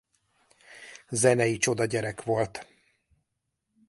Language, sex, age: Hungarian, male, 50-59